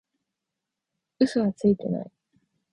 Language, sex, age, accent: Japanese, female, 19-29, 標準語